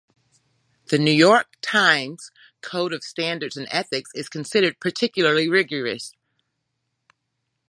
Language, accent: English, United States English